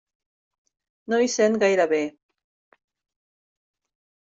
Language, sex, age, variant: Catalan, female, 40-49, Central